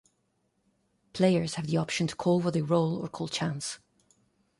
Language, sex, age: English, female, 30-39